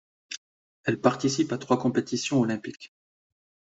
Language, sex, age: French, male, 30-39